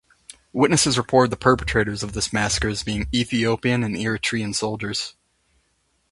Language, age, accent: English, 19-29, United States English